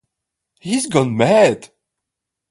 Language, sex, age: English, male, 30-39